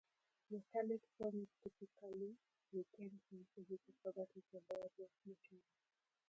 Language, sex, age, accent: English, female, 19-29, United States English